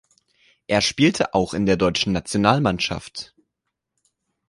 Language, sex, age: German, male, 19-29